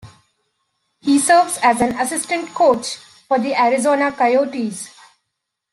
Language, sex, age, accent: English, female, 19-29, United States English